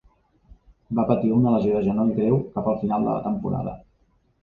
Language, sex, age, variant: Catalan, male, 30-39, Central